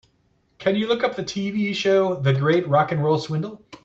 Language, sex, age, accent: English, male, 40-49, United States English